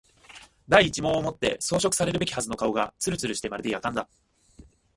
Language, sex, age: Japanese, male, 19-29